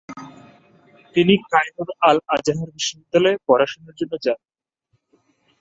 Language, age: Bengali, 30-39